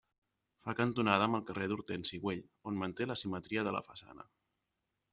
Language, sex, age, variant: Catalan, male, 30-39, Central